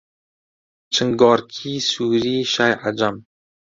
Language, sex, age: Central Kurdish, male, 19-29